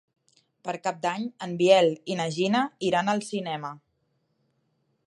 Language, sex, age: Catalan, female, 30-39